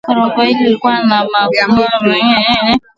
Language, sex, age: Swahili, female, 19-29